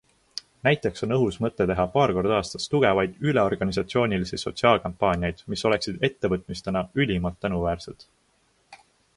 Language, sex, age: Estonian, male, 19-29